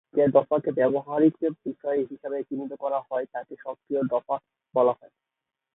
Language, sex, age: Bengali, male, 19-29